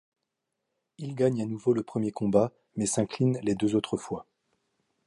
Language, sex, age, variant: French, male, 30-39, Français de métropole